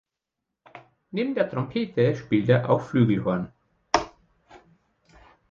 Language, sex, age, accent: German, male, 50-59, Deutschland Deutsch